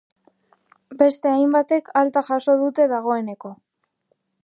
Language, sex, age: Basque, female, 19-29